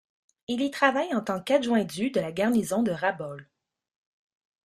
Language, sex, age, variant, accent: French, female, 30-39, Français d'Amérique du Nord, Français du Canada